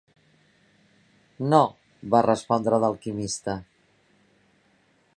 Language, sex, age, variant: Catalan, female, 50-59, Central